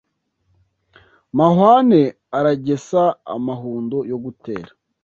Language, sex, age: Kinyarwanda, male, 19-29